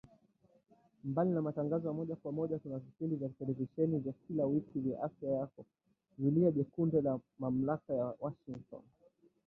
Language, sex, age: Swahili, male, 19-29